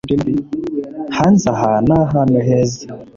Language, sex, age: Kinyarwanda, male, 19-29